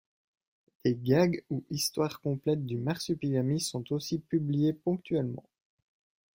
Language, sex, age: French, male, 19-29